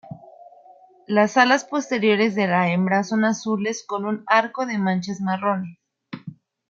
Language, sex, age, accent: Spanish, female, 19-29, México